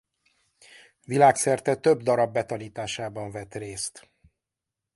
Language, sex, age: Hungarian, male, 50-59